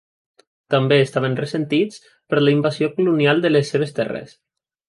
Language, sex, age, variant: Catalan, male, 19-29, Central